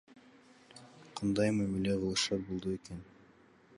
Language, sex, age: Kyrgyz, male, 19-29